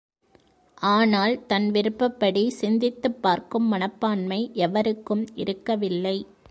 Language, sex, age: Tamil, female, 30-39